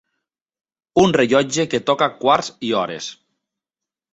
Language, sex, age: Catalan, male, 40-49